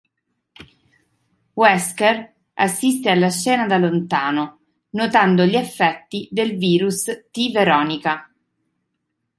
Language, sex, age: Italian, female, 30-39